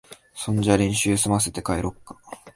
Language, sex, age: Japanese, male, 19-29